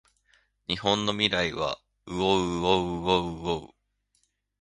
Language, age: Japanese, 19-29